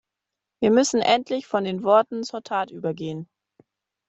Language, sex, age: German, female, 19-29